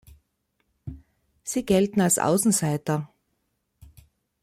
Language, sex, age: German, female, 50-59